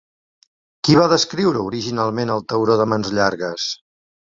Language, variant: Catalan, Central